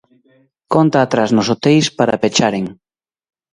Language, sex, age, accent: Galician, male, 30-39, Oriental (común en zona oriental)